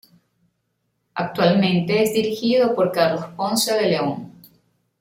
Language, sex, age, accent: Spanish, female, 40-49, Caribe: Cuba, Venezuela, Puerto Rico, República Dominicana, Panamá, Colombia caribeña, México caribeño, Costa del golfo de México